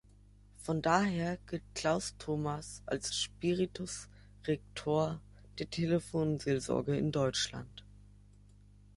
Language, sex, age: German, male, under 19